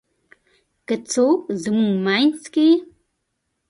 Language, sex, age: Pashto, female, 40-49